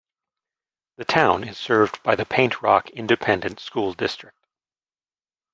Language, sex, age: English, male, 40-49